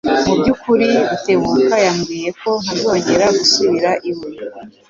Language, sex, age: Kinyarwanda, female, 50-59